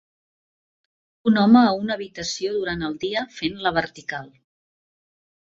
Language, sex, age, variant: Catalan, female, 50-59, Central